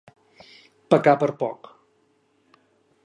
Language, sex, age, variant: Catalan, male, 60-69, Central